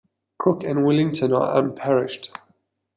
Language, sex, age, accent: English, female, 40-49, Southern African (South Africa, Zimbabwe, Namibia)